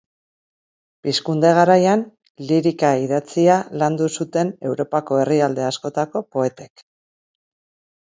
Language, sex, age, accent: Basque, female, 50-59, Mendebalekoa (Araba, Bizkaia, Gipuzkoako mendebaleko herri batzuk)